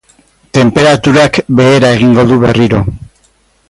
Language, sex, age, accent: Basque, male, 60-69, Mendebalekoa (Araba, Bizkaia, Gipuzkoako mendebaleko herri batzuk)